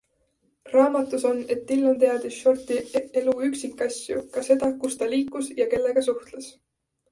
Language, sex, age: Estonian, female, 19-29